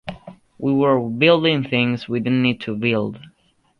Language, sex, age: English, male, under 19